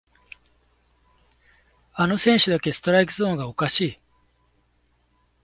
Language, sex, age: Japanese, male, 50-59